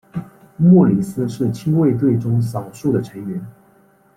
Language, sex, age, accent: Chinese, male, 19-29, 出生地：四川省